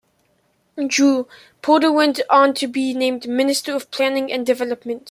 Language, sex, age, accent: English, male, under 19, England English